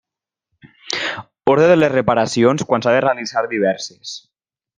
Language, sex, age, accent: Catalan, male, 19-29, valencià